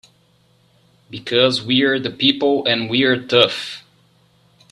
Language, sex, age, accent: English, male, 30-39, United States English